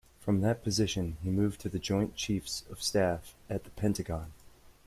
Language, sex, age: English, male, 30-39